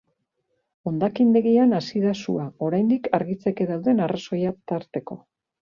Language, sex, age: Basque, female, 40-49